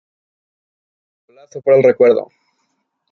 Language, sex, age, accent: Spanish, male, under 19, México